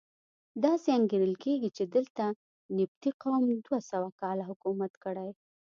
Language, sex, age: Pashto, female, 30-39